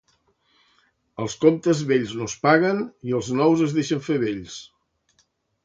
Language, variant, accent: Catalan, Central, central